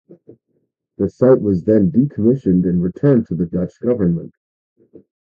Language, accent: English, United States English